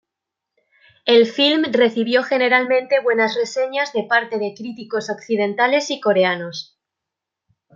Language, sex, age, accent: Spanish, female, 40-49, España: Norte peninsular (Asturias, Castilla y León, Cantabria, País Vasco, Navarra, Aragón, La Rioja, Guadalajara, Cuenca)